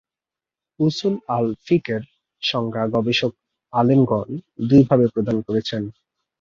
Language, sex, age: Bengali, male, 19-29